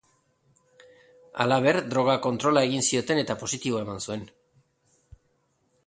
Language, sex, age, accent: Basque, male, 50-59, Erdialdekoa edo Nafarra (Gipuzkoa, Nafarroa)